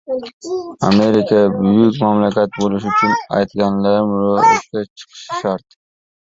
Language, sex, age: Uzbek, male, 30-39